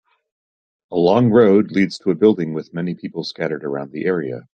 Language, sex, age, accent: English, male, 30-39, United States English